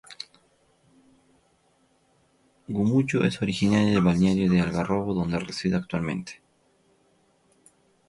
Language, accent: Spanish, México